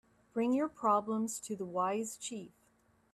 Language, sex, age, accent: English, female, 50-59, United States English